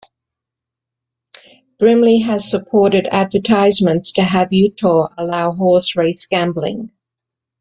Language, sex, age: English, female, 70-79